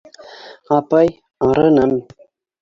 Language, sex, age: Bashkir, female, 60-69